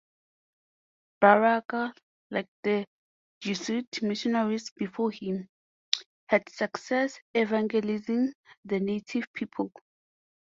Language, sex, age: English, female, 19-29